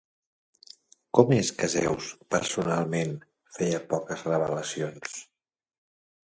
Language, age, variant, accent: Catalan, 40-49, Central, central